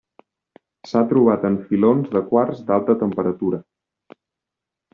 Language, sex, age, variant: Catalan, male, 19-29, Central